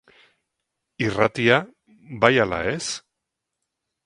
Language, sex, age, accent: Basque, male, 40-49, Mendebalekoa (Araba, Bizkaia, Gipuzkoako mendebaleko herri batzuk)